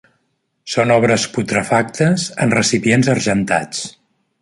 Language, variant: Catalan, Central